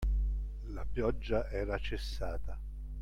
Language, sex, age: Italian, male, 60-69